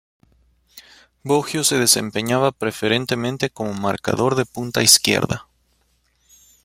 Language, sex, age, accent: Spanish, male, 19-29, Andino-Pacífico: Colombia, Perú, Ecuador, oeste de Bolivia y Venezuela andina